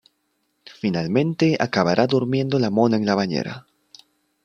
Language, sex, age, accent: Spanish, male, 19-29, Andino-Pacífico: Colombia, Perú, Ecuador, oeste de Bolivia y Venezuela andina